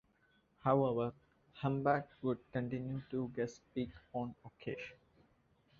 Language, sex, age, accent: English, male, 19-29, India and South Asia (India, Pakistan, Sri Lanka)